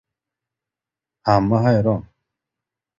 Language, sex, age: Uzbek, male, 30-39